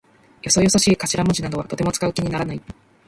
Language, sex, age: Japanese, female, 19-29